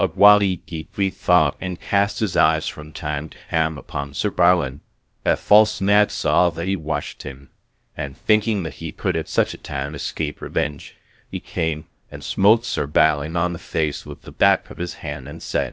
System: TTS, VITS